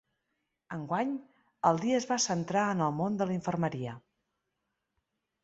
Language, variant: Catalan, Central